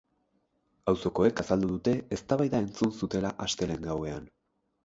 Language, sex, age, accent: Basque, male, 19-29, Erdialdekoa edo Nafarra (Gipuzkoa, Nafarroa)